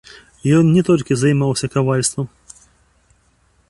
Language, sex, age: Belarusian, male, 40-49